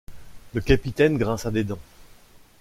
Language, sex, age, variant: French, male, 40-49, Français de métropole